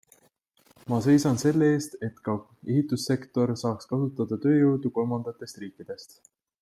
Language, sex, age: Estonian, male, 19-29